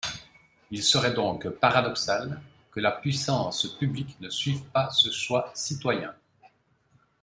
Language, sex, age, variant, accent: French, male, 50-59, Français d'Europe, Français de Suisse